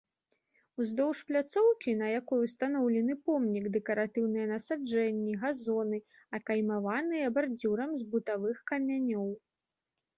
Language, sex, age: Belarusian, female, 19-29